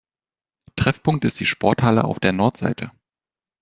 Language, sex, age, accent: German, male, 19-29, Deutschland Deutsch